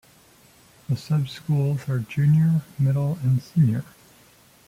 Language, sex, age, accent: English, male, 30-39, United States English